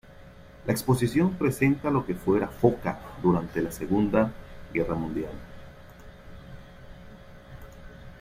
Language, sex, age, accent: Spanish, male, 30-39, Caribe: Cuba, Venezuela, Puerto Rico, República Dominicana, Panamá, Colombia caribeña, México caribeño, Costa del golfo de México